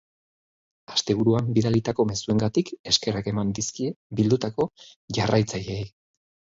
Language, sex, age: Basque, male, 40-49